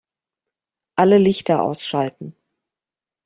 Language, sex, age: German, female, 40-49